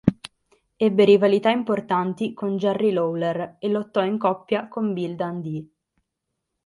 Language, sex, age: Italian, female, 19-29